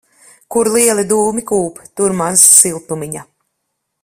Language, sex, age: Latvian, female, 30-39